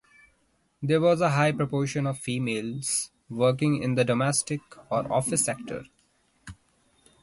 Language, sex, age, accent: English, male, 19-29, India and South Asia (India, Pakistan, Sri Lanka)